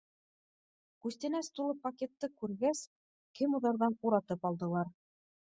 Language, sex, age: Bashkir, female, 30-39